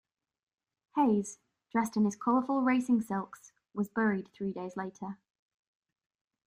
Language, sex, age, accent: English, male, 19-29, England English